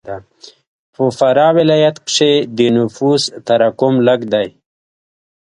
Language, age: Pashto, 40-49